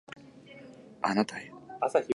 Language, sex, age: Japanese, male, 19-29